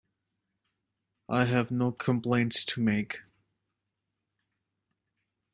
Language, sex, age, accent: English, male, 19-29, United States English